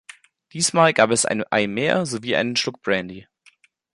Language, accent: German, Deutschland Deutsch